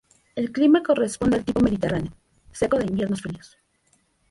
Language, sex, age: Spanish, female, 30-39